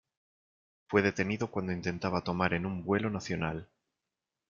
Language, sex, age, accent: Spanish, male, 30-39, España: Norte peninsular (Asturias, Castilla y León, Cantabria, País Vasco, Navarra, Aragón, La Rioja, Guadalajara, Cuenca)